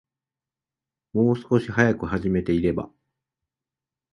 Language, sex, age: Japanese, male, 40-49